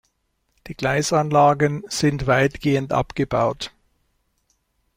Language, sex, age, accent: German, male, 70-79, Deutschland Deutsch